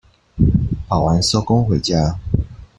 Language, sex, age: Chinese, male, 19-29